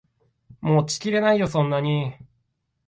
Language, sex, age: Japanese, male, 19-29